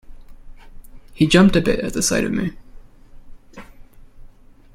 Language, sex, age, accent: English, male, 19-29, United States English